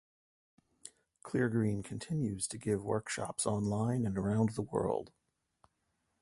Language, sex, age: English, male, 40-49